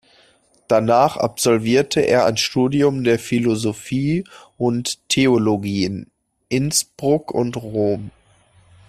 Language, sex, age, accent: German, male, 19-29, Deutschland Deutsch